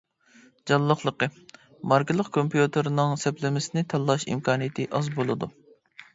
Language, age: Uyghur, 19-29